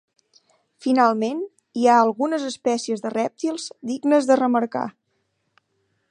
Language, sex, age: Catalan, female, 19-29